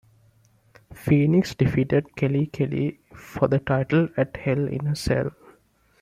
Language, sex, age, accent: English, male, 19-29, India and South Asia (India, Pakistan, Sri Lanka)